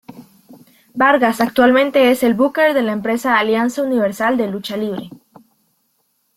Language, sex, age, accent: Spanish, female, 19-29, América central